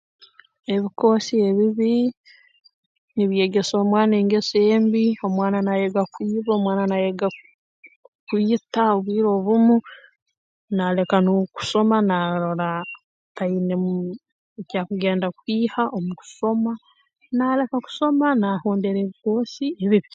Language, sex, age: Tooro, female, 19-29